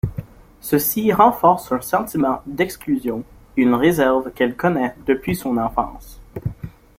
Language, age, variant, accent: French, under 19, Français d'Amérique du Nord, Français du Canada